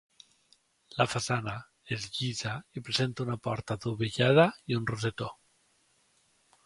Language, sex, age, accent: Catalan, male, 30-39, valencià